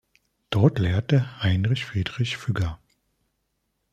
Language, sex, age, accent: German, male, 40-49, Deutschland Deutsch